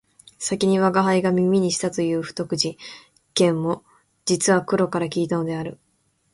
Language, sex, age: Japanese, female, 19-29